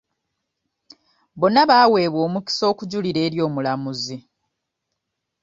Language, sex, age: Ganda, female, 30-39